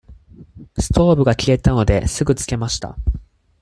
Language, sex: Japanese, male